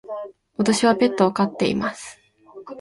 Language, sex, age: Japanese, female, 19-29